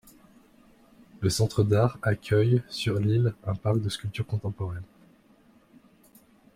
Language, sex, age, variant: French, male, 30-39, Français de métropole